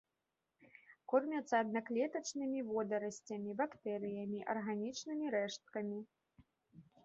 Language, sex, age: Belarusian, female, 19-29